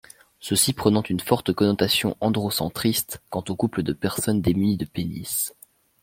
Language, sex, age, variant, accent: French, male, under 19, Français d'Europe, Français de Belgique